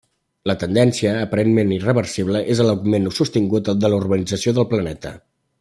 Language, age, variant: Catalan, 40-49, Central